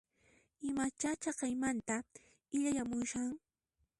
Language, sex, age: Puno Quechua, female, 19-29